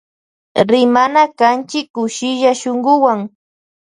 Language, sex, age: Loja Highland Quichua, female, 19-29